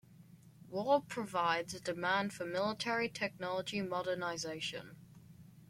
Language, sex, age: English, male, under 19